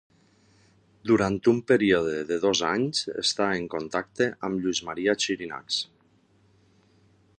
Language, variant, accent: Catalan, Valencià meridional, valencià